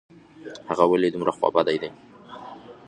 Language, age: Pashto, 30-39